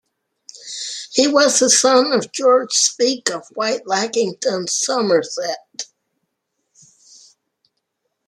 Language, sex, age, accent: English, female, 60-69, United States English